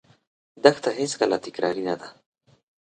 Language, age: Pashto, 30-39